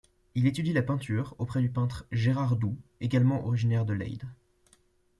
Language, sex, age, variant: French, male, 19-29, Français de métropole